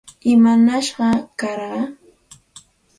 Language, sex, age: Santa Ana de Tusi Pasco Quechua, female, 30-39